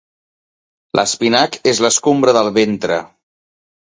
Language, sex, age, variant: Catalan, male, 40-49, Central